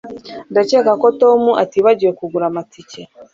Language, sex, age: Kinyarwanda, female, 40-49